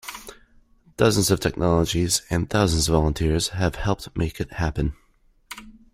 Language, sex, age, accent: English, male, 30-39, United States English